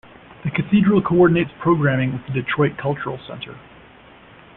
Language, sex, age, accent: English, male, 50-59, United States English